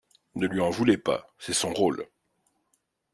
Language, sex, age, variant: French, male, 40-49, Français de métropole